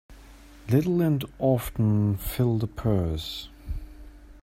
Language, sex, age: English, male, 19-29